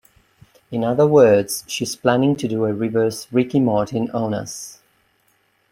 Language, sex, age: English, male, 40-49